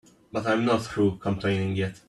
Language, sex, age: English, male, 19-29